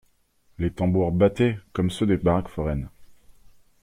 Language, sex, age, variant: French, male, 30-39, Français de métropole